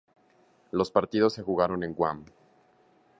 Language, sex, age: Spanish, male, 19-29